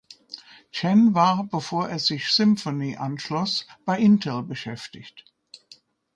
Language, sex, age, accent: German, female, 70-79, Deutschland Deutsch